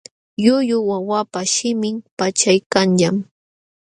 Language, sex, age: Jauja Wanca Quechua, female, 19-29